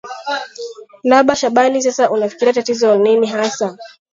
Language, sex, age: Swahili, female, 19-29